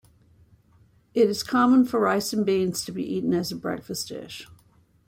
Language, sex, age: English, female, 60-69